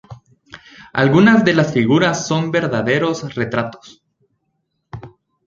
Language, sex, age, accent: Spanish, male, 19-29, América central